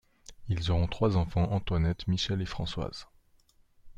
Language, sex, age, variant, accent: French, male, 30-39, Français d'Europe, Français de Suisse